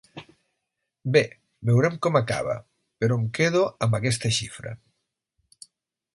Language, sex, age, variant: Catalan, male, 50-59, Nord-Occidental